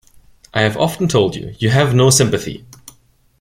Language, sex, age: English, male, 19-29